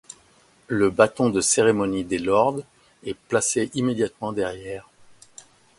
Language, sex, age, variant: French, male, 60-69, Français de métropole